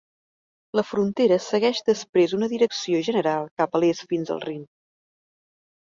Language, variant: Catalan, Central